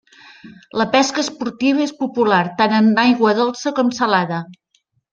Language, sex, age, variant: Catalan, female, 50-59, Central